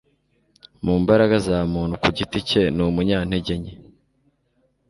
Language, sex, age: Kinyarwanda, male, 19-29